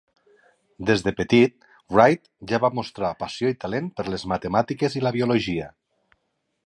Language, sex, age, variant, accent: Catalan, male, 40-49, Nord-Occidental, Lleidatà